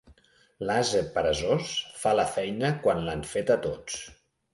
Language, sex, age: Catalan, male, 50-59